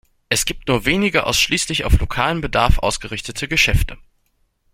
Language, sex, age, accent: German, male, 19-29, Deutschland Deutsch